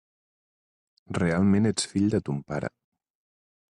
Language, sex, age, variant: Catalan, male, 30-39, Central